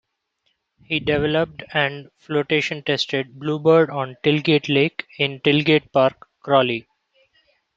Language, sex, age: English, male, 19-29